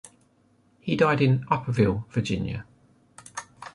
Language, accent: English, England English